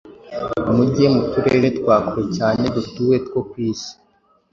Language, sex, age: Kinyarwanda, male, 19-29